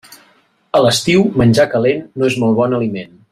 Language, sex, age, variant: Catalan, male, 40-49, Central